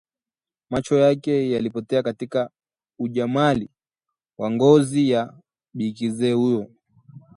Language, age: Swahili, 19-29